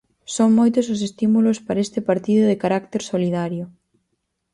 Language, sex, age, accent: Galician, female, 19-29, Central (gheada)